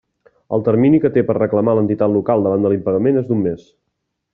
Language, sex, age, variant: Catalan, male, 19-29, Central